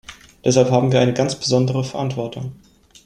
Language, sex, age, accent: German, male, 19-29, Deutschland Deutsch